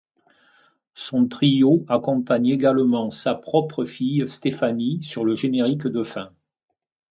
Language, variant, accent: French, Français de métropole, Français du sud de la France